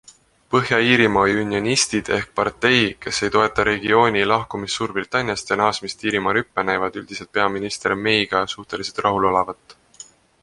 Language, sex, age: Estonian, male, 19-29